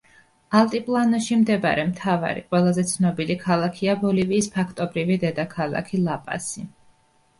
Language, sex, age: Georgian, female, 30-39